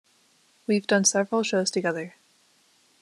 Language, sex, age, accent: English, female, under 19, United States English